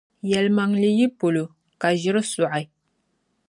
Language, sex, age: Dagbani, female, 19-29